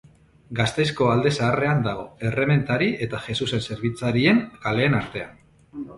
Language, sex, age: Basque, male, 40-49